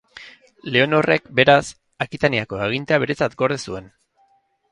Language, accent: Basque, Erdialdekoa edo Nafarra (Gipuzkoa, Nafarroa)